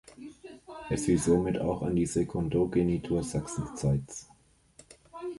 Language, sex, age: German, male, 30-39